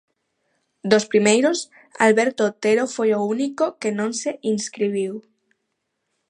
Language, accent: Galician, Atlántico (seseo e gheada); Normativo (estándar)